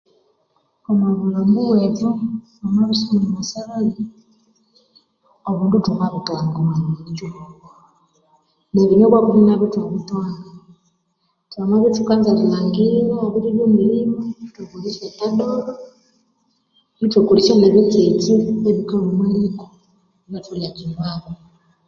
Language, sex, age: Konzo, female, 30-39